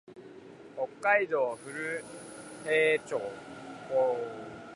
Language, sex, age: Japanese, male, under 19